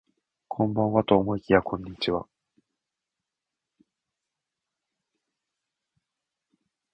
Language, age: Japanese, 19-29